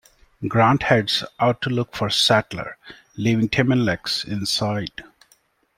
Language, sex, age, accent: English, male, 30-39, India and South Asia (India, Pakistan, Sri Lanka)